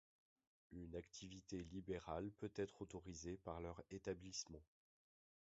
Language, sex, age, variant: French, male, 30-39, Français de métropole